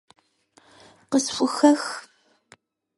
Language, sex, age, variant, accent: Kabardian, female, 30-39, Адыгэбзэ (Къэбэрдей, Кирил, псоми зэдай), Джылэхъстэней (Gilahsteney)